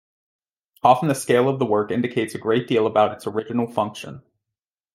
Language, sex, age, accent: English, male, 19-29, United States English